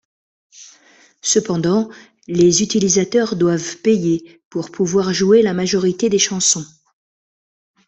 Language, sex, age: French, female, 50-59